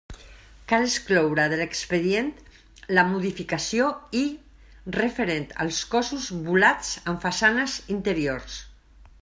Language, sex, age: Catalan, female, 40-49